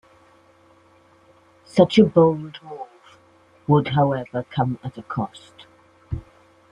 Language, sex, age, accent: English, female, 60-69, Welsh English